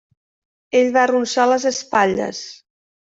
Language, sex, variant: Catalan, female, Central